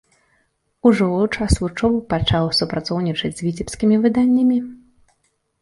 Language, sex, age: Belarusian, female, 30-39